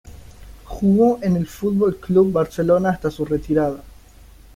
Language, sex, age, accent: Spanish, male, under 19, Rioplatense: Argentina, Uruguay, este de Bolivia, Paraguay